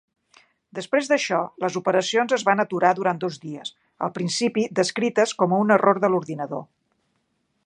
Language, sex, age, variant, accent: Catalan, female, 50-59, Central, Barceloní